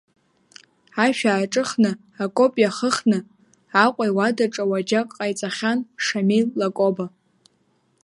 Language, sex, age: Abkhazian, female, 19-29